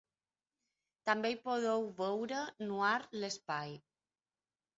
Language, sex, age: Catalan, female, 30-39